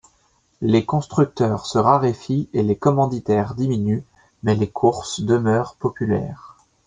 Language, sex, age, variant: French, male, 30-39, Français de métropole